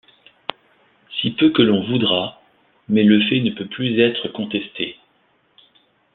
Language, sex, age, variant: French, male, 30-39, Français de métropole